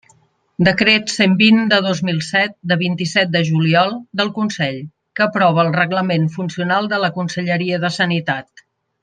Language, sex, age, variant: Catalan, female, 50-59, Central